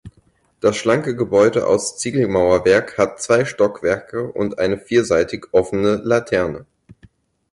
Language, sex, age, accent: German, male, 19-29, Deutschland Deutsch